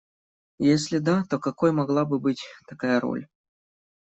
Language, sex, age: Russian, male, 19-29